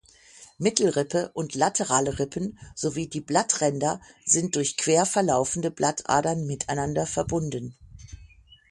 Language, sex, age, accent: German, female, 50-59, Deutschland Deutsch